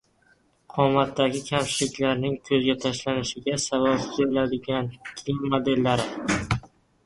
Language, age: Uzbek, 19-29